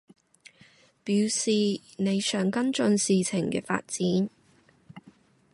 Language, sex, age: Cantonese, female, 19-29